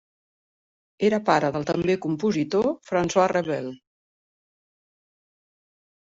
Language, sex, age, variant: Catalan, female, 50-59, Central